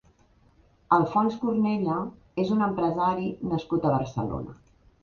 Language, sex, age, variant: Catalan, female, 50-59, Central